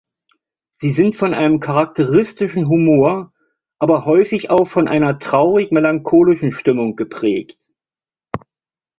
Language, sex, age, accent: German, male, 50-59, Deutschland Deutsch